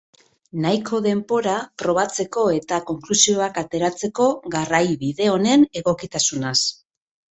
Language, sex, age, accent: Basque, female, 40-49, Mendebalekoa (Araba, Bizkaia, Gipuzkoako mendebaleko herri batzuk)